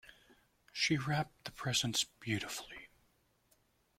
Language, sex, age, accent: English, male, 19-29, United States English